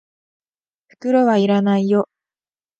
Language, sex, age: Japanese, female, 19-29